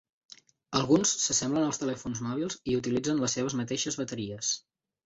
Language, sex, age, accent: Catalan, male, 19-29, Camp de Tarragona